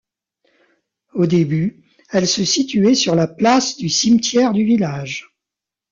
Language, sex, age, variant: French, male, 40-49, Français de métropole